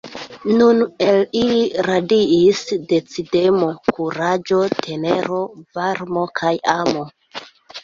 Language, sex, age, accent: Esperanto, female, 19-29, Internacia